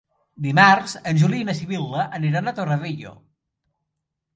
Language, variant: Catalan, Central